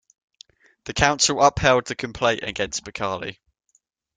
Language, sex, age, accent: English, male, under 19, England English